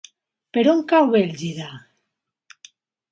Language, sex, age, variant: Catalan, female, 50-59, Septentrional